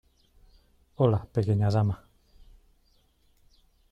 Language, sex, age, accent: Spanish, male, 40-49, España: Norte peninsular (Asturias, Castilla y León, Cantabria, País Vasco, Navarra, Aragón, La Rioja, Guadalajara, Cuenca)